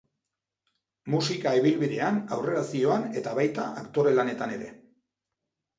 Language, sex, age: Basque, male, 50-59